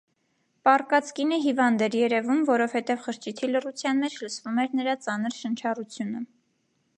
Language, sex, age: Armenian, female, 19-29